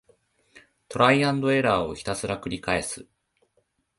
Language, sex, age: Japanese, male, 19-29